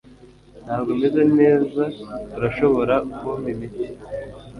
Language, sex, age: Kinyarwanda, male, 19-29